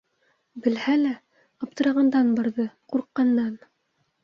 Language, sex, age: Bashkir, female, under 19